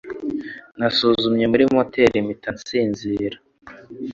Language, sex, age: Kinyarwanda, male, 19-29